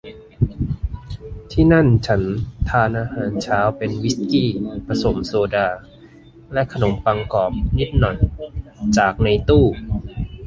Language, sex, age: Thai, male, 30-39